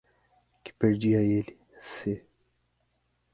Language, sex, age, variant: Portuguese, male, 30-39, Portuguese (Brasil)